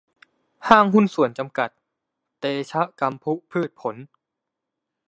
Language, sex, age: Thai, male, 19-29